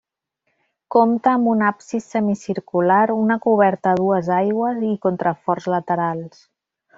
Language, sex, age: Catalan, female, 40-49